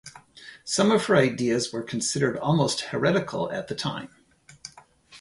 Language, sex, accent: English, male, United States English